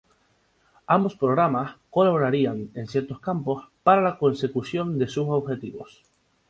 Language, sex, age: Spanish, male, 19-29